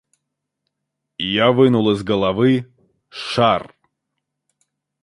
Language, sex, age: Russian, male, 30-39